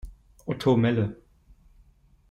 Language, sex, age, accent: German, male, 19-29, Deutschland Deutsch